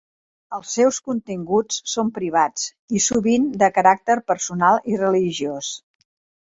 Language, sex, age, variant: Catalan, female, 60-69, Central